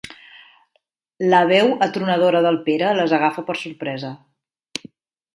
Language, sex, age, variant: Catalan, female, 40-49, Central